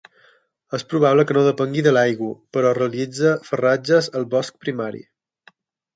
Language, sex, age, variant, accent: Catalan, male, 30-39, Balear, menorquí